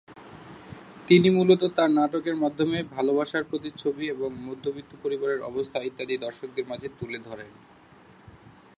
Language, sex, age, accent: Bengali, male, 30-39, Bangladeshi